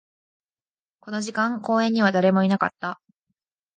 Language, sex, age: Japanese, female, under 19